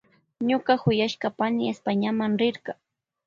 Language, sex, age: Loja Highland Quichua, female, 19-29